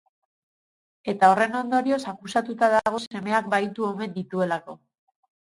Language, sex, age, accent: Basque, female, 30-39, Mendebalekoa (Araba, Bizkaia, Gipuzkoako mendebaleko herri batzuk)